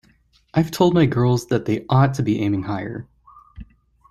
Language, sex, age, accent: English, male, 19-29, United States English